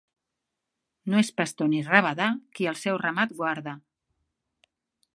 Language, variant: Catalan, Central